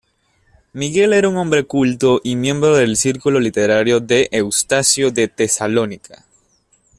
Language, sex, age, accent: Spanish, male, 19-29, Caribe: Cuba, Venezuela, Puerto Rico, República Dominicana, Panamá, Colombia caribeña, México caribeño, Costa del golfo de México